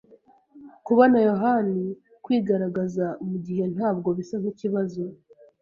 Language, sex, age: Kinyarwanda, female, 19-29